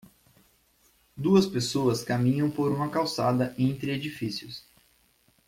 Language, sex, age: Portuguese, male, 19-29